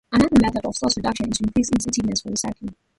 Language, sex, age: English, female, 30-39